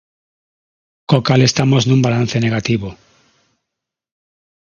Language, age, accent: Galician, 40-49, Normativo (estándar); Neofalante